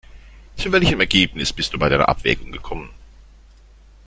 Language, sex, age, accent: German, male, 40-49, Deutschland Deutsch